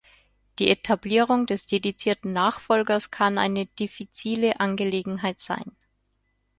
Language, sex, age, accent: German, female, 30-39, Österreichisches Deutsch